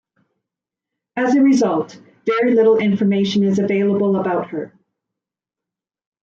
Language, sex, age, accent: English, female, 40-49, Canadian English